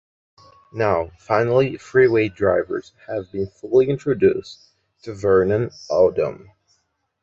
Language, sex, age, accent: English, male, 19-29, United States English